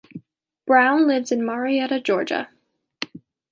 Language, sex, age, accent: English, female, 19-29, United States English